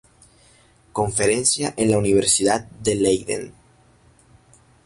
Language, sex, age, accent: Spanish, male, 19-29, Caribe: Cuba, Venezuela, Puerto Rico, República Dominicana, Panamá, Colombia caribeña, México caribeño, Costa del golfo de México; Andino-Pacífico: Colombia, Perú, Ecuador, oeste de Bolivia y Venezuela andina